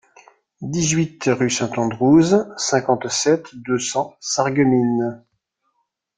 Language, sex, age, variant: French, male, 50-59, Français de métropole